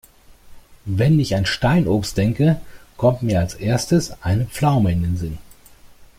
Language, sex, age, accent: German, male, 40-49, Deutschland Deutsch